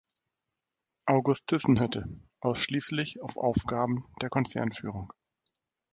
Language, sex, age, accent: German, male, 30-39, Deutschland Deutsch